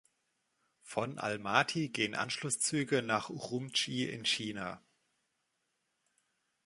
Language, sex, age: German, male, 30-39